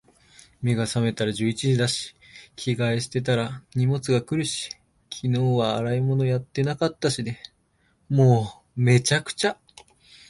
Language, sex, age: Japanese, male, 19-29